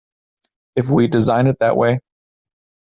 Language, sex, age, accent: English, male, 19-29, United States English